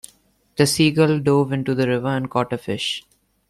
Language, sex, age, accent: English, male, under 19, India and South Asia (India, Pakistan, Sri Lanka)